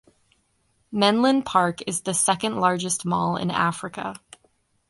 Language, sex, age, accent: English, female, 19-29, United States English; Canadian English